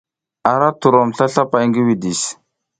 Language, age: South Giziga, 30-39